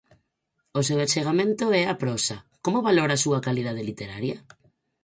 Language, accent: Galician, Normativo (estándar)